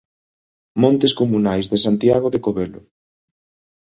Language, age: Galician, 30-39